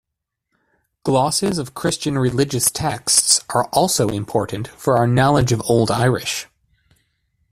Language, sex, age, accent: English, male, 30-39, United States English